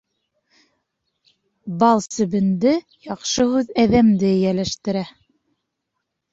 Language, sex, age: Bashkir, female, 19-29